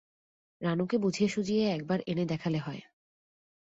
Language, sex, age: Bengali, female, 19-29